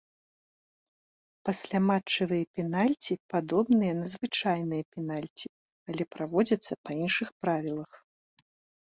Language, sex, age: Belarusian, female, 40-49